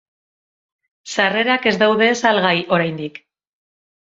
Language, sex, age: Basque, female, 40-49